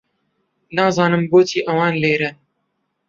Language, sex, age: Central Kurdish, male, 19-29